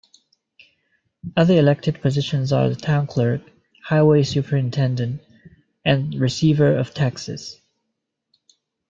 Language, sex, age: English, male, 30-39